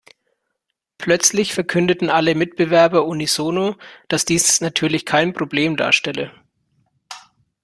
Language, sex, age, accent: German, male, 30-39, Deutschland Deutsch